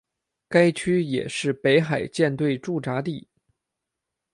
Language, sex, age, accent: Chinese, male, 30-39, 出生地：北京市